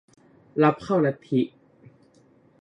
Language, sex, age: Thai, male, 19-29